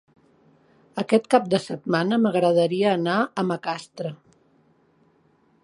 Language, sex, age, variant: Catalan, female, 50-59, Central